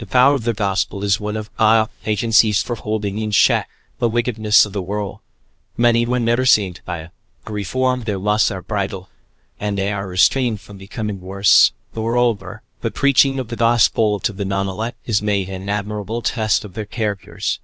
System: TTS, VITS